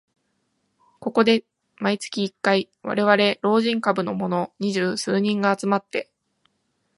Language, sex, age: Japanese, female, 19-29